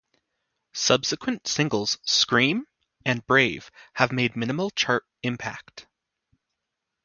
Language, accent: English, United States English